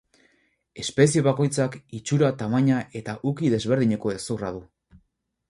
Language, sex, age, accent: Basque, male, 19-29, Mendebalekoa (Araba, Bizkaia, Gipuzkoako mendebaleko herri batzuk)